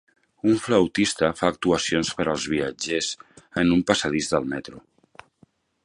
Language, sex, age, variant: Catalan, male, 40-49, Central